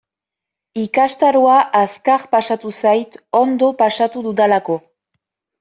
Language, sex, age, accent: Basque, female, 19-29, Nafar-lapurtarra edo Zuberotarra (Lapurdi, Nafarroa Beherea, Zuberoa)